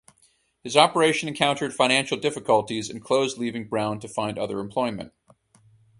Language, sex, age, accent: English, male, 30-39, United States English